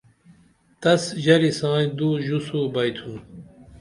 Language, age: Dameli, 40-49